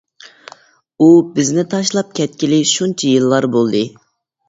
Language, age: Uyghur, 19-29